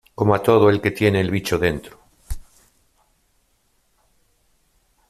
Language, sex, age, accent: Spanish, male, 50-59, España: Norte peninsular (Asturias, Castilla y León, Cantabria, País Vasco, Navarra, Aragón, La Rioja, Guadalajara, Cuenca)